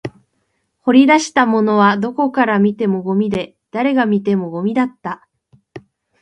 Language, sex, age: Japanese, female, 19-29